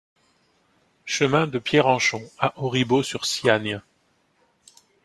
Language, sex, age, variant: French, male, 40-49, Français de métropole